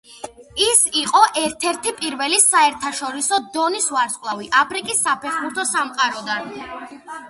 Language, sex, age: Georgian, female, under 19